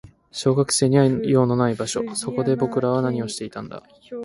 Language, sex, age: Japanese, male, 19-29